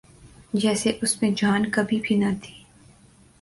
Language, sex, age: Urdu, female, 19-29